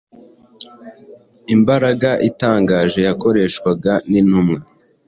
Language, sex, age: Kinyarwanda, male, 19-29